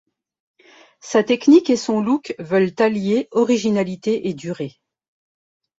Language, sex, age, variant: French, female, 50-59, Français de métropole